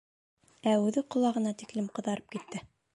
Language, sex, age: Bashkir, female, 19-29